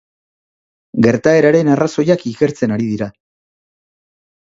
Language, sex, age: Basque, male, 50-59